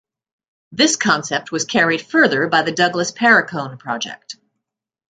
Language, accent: English, United States English